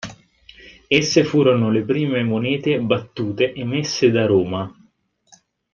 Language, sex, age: Italian, male, 19-29